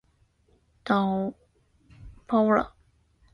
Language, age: Chinese, 19-29